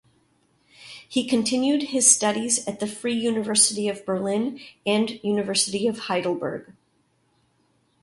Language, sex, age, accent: English, female, 50-59, Canadian English